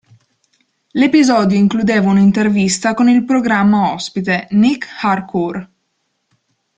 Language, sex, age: Italian, female, 19-29